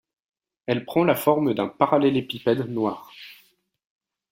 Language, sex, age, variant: French, male, 19-29, Français de métropole